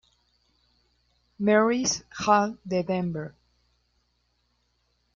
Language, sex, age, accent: Spanish, female, 19-29, México